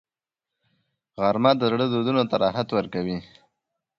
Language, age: Pashto, under 19